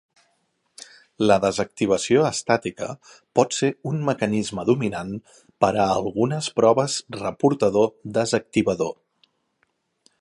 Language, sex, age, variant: Catalan, male, 40-49, Central